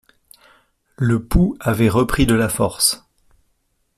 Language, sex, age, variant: French, male, 30-39, Français de métropole